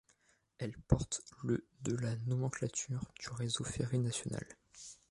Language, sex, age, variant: French, male, 19-29, Français de métropole